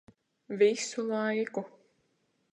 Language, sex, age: Latvian, female, 19-29